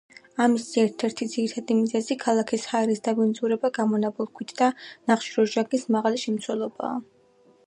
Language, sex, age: Georgian, female, 19-29